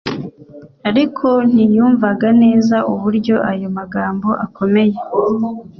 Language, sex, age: Kinyarwanda, female, 40-49